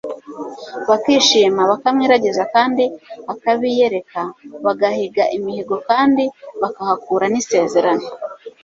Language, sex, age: Kinyarwanda, female, 30-39